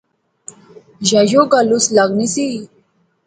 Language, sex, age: Pahari-Potwari, female, 19-29